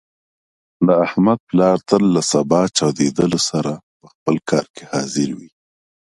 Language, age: Pashto, 19-29